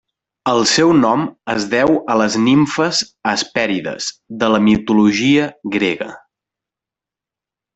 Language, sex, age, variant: Catalan, male, 19-29, Central